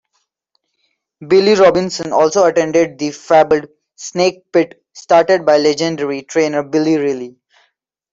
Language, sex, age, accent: English, male, 19-29, India and South Asia (India, Pakistan, Sri Lanka)